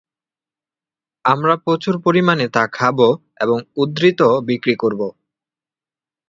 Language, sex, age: Bengali, male, 19-29